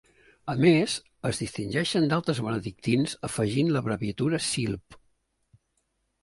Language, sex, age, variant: Catalan, male, 60-69, Central